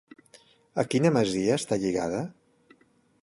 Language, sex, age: Catalan, male, 50-59